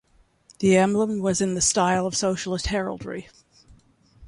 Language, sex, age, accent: English, female, 70-79, United States English